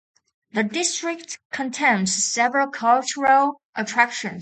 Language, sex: English, female